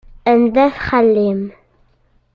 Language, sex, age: Kabyle, male, 40-49